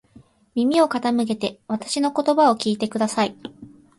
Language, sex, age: Japanese, female, 19-29